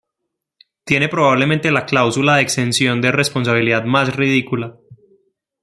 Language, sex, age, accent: Spanish, male, 19-29, Andino-Pacífico: Colombia, Perú, Ecuador, oeste de Bolivia y Venezuela andina